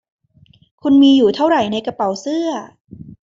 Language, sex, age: Thai, female, 19-29